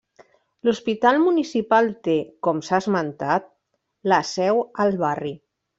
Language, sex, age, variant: Catalan, female, 40-49, Central